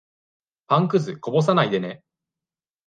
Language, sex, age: Japanese, male, 19-29